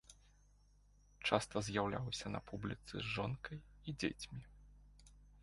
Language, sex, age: Belarusian, male, 19-29